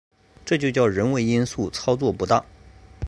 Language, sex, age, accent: Chinese, male, 30-39, 出生地：河南省